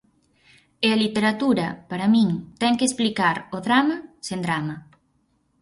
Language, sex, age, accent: Galician, female, 19-29, Central (sen gheada)